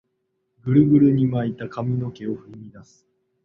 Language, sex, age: Japanese, male, 40-49